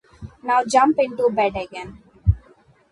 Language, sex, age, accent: English, female, under 19, India and South Asia (India, Pakistan, Sri Lanka)